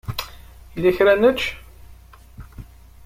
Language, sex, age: Kabyle, male, 19-29